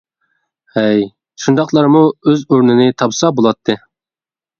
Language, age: Uyghur, 19-29